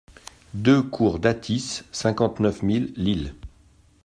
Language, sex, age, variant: French, male, 50-59, Français de métropole